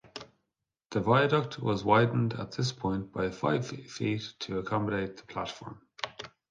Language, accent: English, Irish English